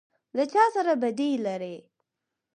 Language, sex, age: Pashto, female, under 19